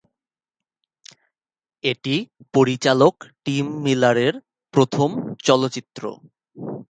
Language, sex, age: Bengali, male, 19-29